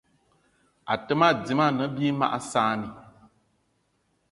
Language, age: Eton (Cameroon), 30-39